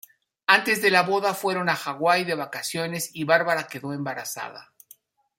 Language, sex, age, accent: Spanish, male, 50-59, México